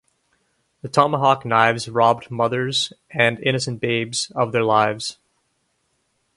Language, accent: English, Canadian English